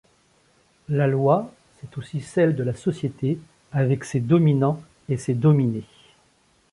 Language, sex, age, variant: French, male, 50-59, Français de métropole